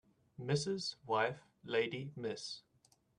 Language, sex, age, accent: English, male, 19-29, New Zealand English